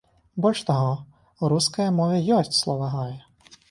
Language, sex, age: Belarusian, male, 19-29